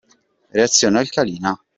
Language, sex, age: Italian, male, 19-29